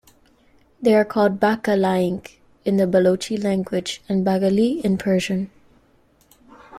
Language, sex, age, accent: English, female, 19-29, United States English